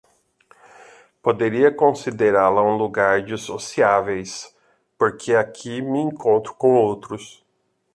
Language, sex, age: Portuguese, male, 40-49